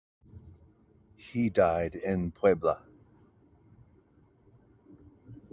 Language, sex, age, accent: English, male, 50-59, United States English